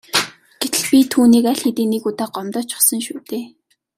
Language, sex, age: Mongolian, female, 19-29